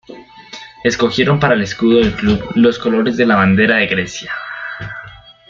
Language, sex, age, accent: Spanish, male, under 19, Andino-Pacífico: Colombia, Perú, Ecuador, oeste de Bolivia y Venezuela andina